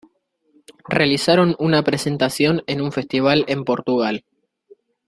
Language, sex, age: Spanish, male, 19-29